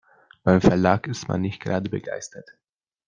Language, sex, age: German, male, under 19